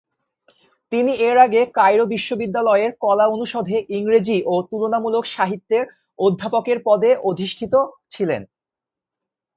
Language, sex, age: Bengali, male, 19-29